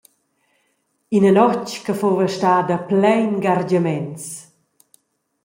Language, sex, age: Romansh, female, 40-49